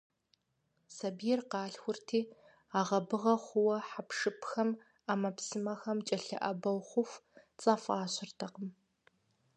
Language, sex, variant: Kabardian, female, Адыгэбзэ (Къэбэрдей, Кирил, псоми зэдай)